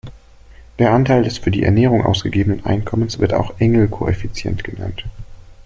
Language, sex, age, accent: German, male, 30-39, Deutschland Deutsch